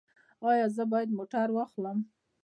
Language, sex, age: Pashto, female, 30-39